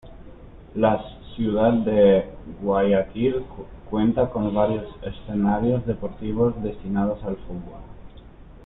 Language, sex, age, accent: Spanish, male, 30-39, España: Norte peninsular (Asturias, Castilla y León, Cantabria, País Vasco, Navarra, Aragón, La Rioja, Guadalajara, Cuenca)